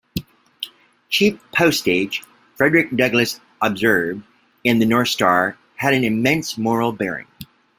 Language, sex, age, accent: English, male, 50-59, United States English